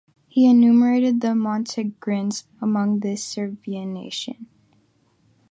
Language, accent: English, United States English; Filipino